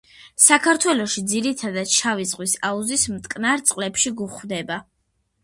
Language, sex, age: Georgian, female, under 19